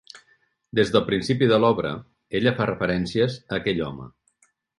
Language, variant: Catalan, Central